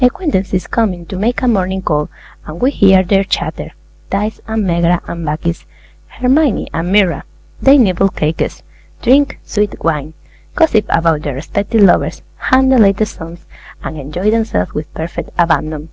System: none